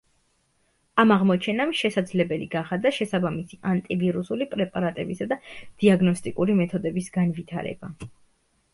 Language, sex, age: Georgian, female, 19-29